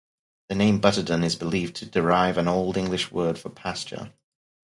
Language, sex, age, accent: English, male, 30-39, England English